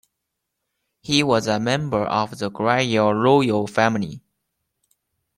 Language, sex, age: English, male, 19-29